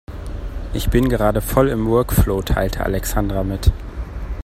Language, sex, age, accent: German, male, 30-39, Deutschland Deutsch